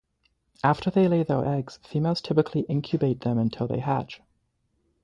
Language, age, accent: English, 19-29, Canadian English